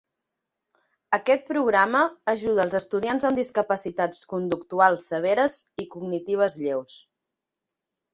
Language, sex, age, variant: Catalan, female, 30-39, Central